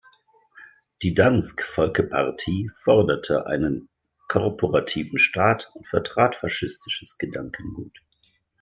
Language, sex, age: German, male, 40-49